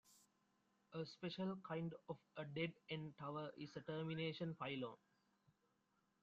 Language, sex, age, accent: English, male, 19-29, India and South Asia (India, Pakistan, Sri Lanka)